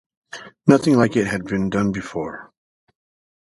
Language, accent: English, United States English